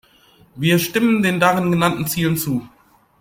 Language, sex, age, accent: German, male, 19-29, Deutschland Deutsch